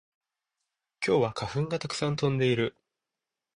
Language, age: Japanese, 30-39